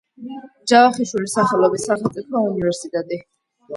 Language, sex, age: Georgian, female, under 19